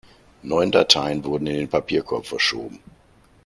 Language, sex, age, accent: German, male, 50-59, Deutschland Deutsch